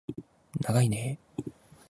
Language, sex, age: Japanese, male, under 19